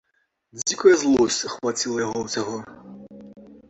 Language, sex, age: Belarusian, male, 40-49